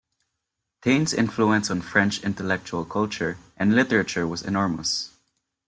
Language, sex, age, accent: English, male, 19-29, Filipino